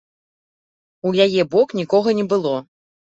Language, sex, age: Belarusian, female, 30-39